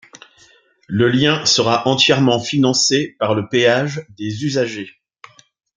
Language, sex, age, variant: French, male, 40-49, Français de métropole